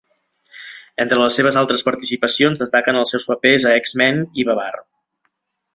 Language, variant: Catalan, Central